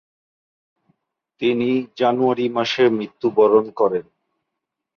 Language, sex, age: Bengali, male, 40-49